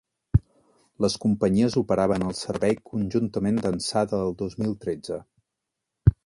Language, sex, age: Catalan, male, 40-49